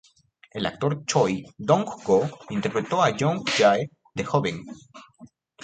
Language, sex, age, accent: Spanish, male, under 19, Andino-Pacífico: Colombia, Perú, Ecuador, oeste de Bolivia y Venezuela andina